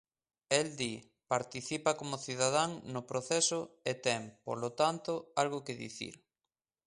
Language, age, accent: Galician, 30-39, Atlántico (seseo e gheada)